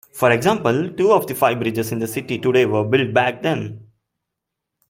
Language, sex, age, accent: English, male, 19-29, India and South Asia (India, Pakistan, Sri Lanka)